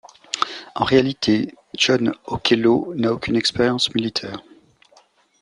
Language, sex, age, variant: French, male, 50-59, Français de métropole